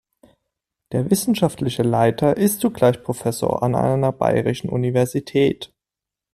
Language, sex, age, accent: German, male, 30-39, Deutschland Deutsch